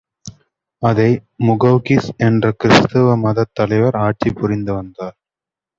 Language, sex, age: Tamil, male, 19-29